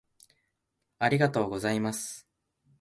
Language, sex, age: Japanese, male, 19-29